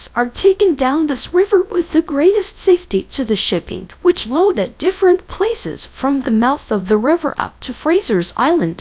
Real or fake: fake